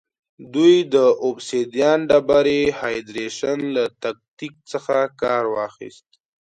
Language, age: Pashto, under 19